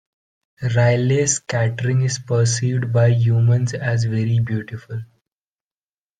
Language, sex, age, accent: English, male, 19-29, India and South Asia (India, Pakistan, Sri Lanka)